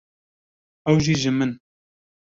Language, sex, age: Kurdish, male, 19-29